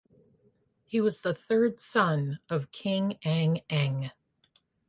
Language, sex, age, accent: English, female, 50-59, United States English